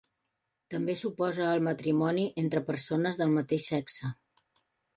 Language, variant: Catalan, Central